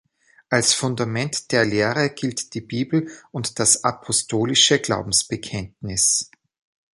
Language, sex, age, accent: German, male, 30-39, Österreichisches Deutsch